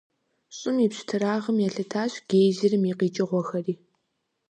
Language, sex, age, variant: Kabardian, female, 19-29, Адыгэбзэ (Къэбэрдей, Кирил, псоми зэдай)